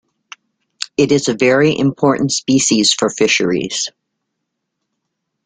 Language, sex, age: English, female, 60-69